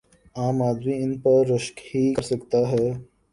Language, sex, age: Urdu, male, 19-29